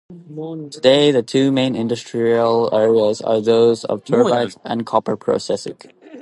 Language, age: English, 19-29